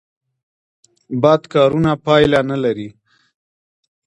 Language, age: Pashto, 30-39